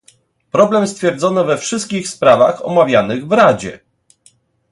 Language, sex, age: Polish, male, 30-39